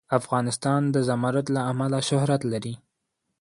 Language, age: Pashto, 19-29